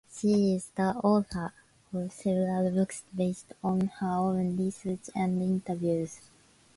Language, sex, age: English, female, 19-29